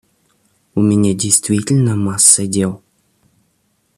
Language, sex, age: Russian, male, 19-29